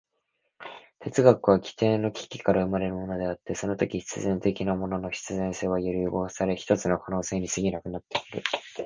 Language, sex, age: Japanese, male, 19-29